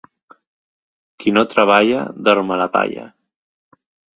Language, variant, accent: Catalan, Central, central